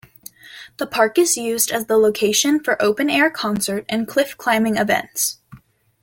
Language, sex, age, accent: English, female, under 19, United States English